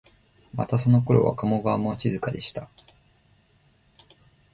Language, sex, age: Japanese, male, 19-29